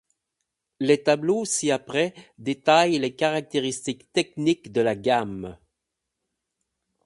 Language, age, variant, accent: French, 30-39, Français d'Amérique du Nord, Français du Canada